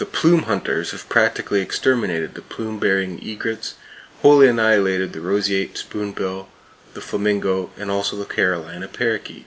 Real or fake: real